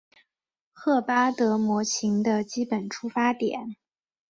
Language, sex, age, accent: Chinese, female, 19-29, 出生地：江苏省